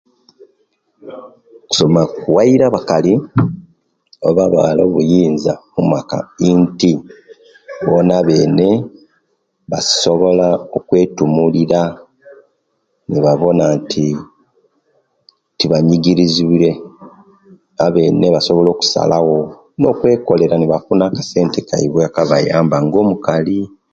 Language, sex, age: Kenyi, male, 40-49